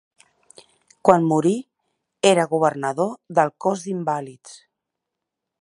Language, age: Catalan, 30-39